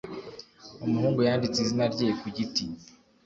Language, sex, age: Kinyarwanda, male, 19-29